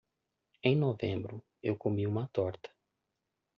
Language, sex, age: Portuguese, male, 30-39